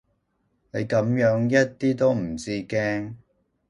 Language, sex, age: Cantonese, male, 30-39